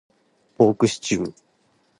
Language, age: Japanese, 19-29